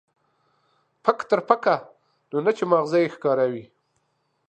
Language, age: Pashto, 40-49